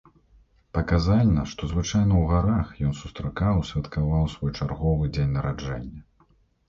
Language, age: Belarusian, 30-39